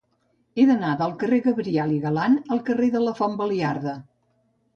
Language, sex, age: Catalan, female, 70-79